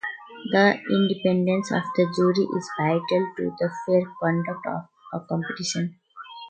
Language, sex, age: English, female, 19-29